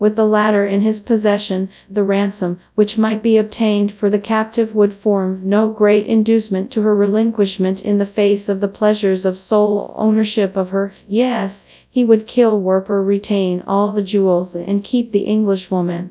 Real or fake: fake